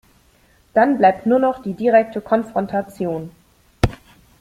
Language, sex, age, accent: German, female, 30-39, Deutschland Deutsch